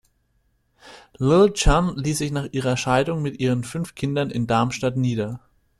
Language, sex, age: German, male, 19-29